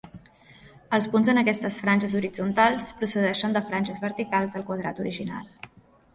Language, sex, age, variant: Catalan, female, 19-29, Central